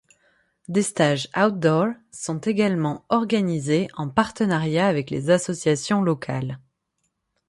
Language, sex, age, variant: French, female, 30-39, Français de métropole